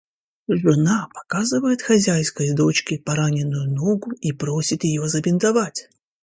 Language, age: Russian, 30-39